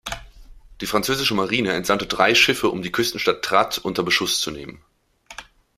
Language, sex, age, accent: German, male, 19-29, Deutschland Deutsch